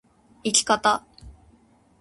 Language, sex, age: Japanese, female, 19-29